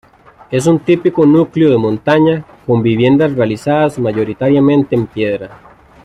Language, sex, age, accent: Spanish, male, 30-39, América central